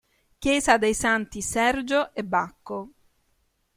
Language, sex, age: Italian, female, 40-49